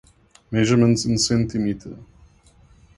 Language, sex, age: English, male, 40-49